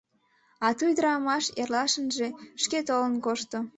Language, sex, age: Mari, female, under 19